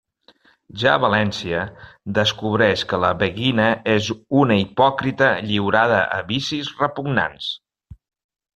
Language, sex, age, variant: Catalan, male, 50-59, Central